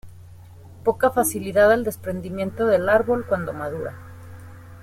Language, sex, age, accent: Spanish, female, 30-39, México